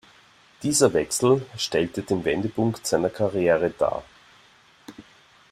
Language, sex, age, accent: German, male, 40-49, Österreichisches Deutsch